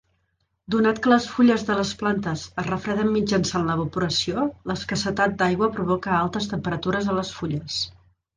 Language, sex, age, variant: Catalan, female, 40-49, Central